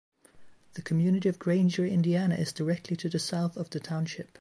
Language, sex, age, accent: English, female, 30-39, United States English